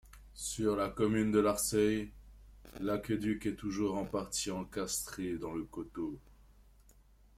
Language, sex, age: French, male, 19-29